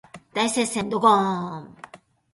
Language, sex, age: Japanese, female, 50-59